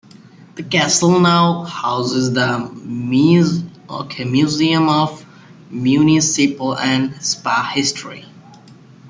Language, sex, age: English, male, 19-29